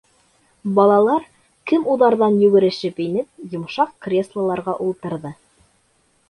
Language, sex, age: Bashkir, female, 19-29